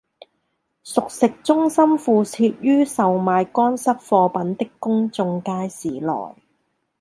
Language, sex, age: Cantonese, female, 40-49